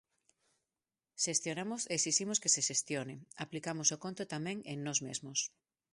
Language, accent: Galician, Normativo (estándar)